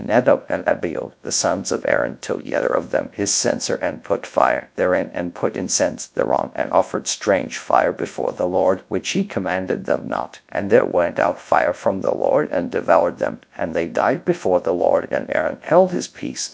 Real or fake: fake